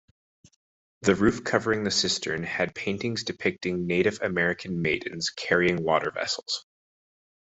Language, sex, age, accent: English, male, 19-29, Canadian English